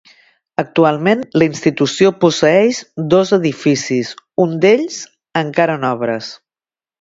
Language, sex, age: Catalan, female, 50-59